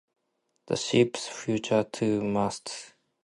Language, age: English, 19-29